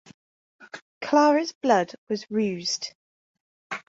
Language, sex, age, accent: English, female, 30-39, England English